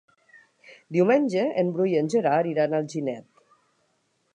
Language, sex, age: Catalan, female, 60-69